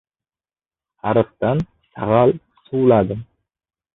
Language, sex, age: Uzbek, male, 19-29